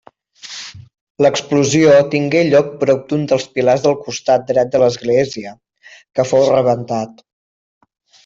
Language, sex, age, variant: Catalan, male, 30-39, Septentrional